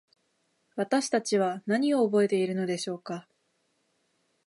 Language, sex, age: Japanese, female, 19-29